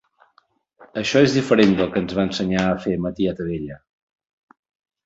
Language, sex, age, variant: Catalan, male, 60-69, Central